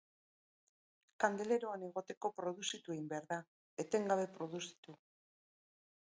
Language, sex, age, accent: Basque, female, 50-59, Erdialdekoa edo Nafarra (Gipuzkoa, Nafarroa)